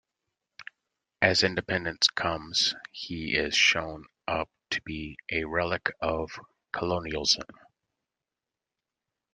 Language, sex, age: English, male, 40-49